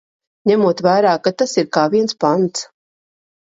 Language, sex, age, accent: Latvian, female, 40-49, Riga